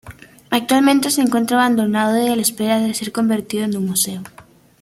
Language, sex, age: Spanish, female, 19-29